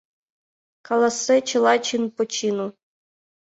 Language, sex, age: Mari, female, under 19